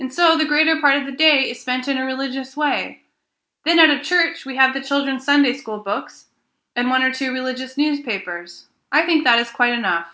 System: none